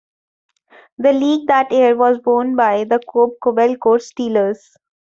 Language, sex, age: English, female, 19-29